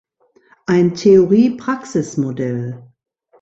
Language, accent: German, Deutschland Deutsch